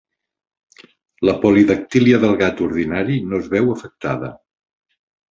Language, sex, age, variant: Catalan, male, 60-69, Central